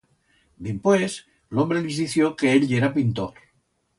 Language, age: Aragonese, 60-69